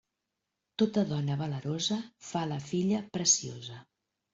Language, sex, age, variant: Catalan, female, 50-59, Central